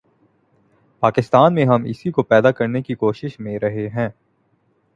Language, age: Urdu, 19-29